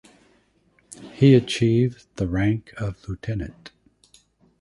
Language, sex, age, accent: English, male, 60-69, United States English